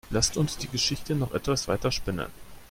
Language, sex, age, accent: German, male, under 19, Deutschland Deutsch